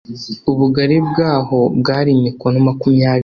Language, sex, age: Kinyarwanda, male, under 19